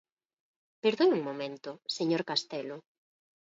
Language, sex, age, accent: Galician, female, 19-29, Normativo (estándar)